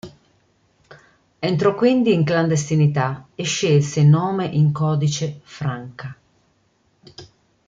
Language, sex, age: Italian, female, 50-59